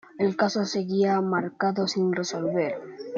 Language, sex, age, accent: Spanish, male, under 19, España: Norte peninsular (Asturias, Castilla y León, Cantabria, País Vasco, Navarra, Aragón, La Rioja, Guadalajara, Cuenca)